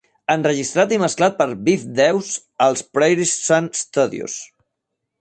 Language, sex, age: Catalan, male, 30-39